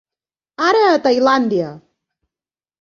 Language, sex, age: Catalan, female, 50-59